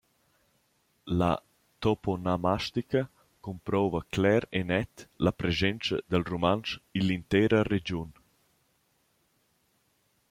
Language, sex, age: Romansh, male, 30-39